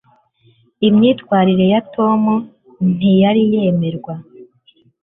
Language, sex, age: Kinyarwanda, female, 19-29